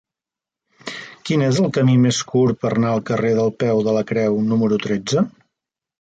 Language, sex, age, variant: Catalan, male, 50-59, Central